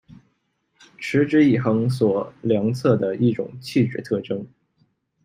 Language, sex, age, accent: Chinese, male, 19-29, 出生地：吉林省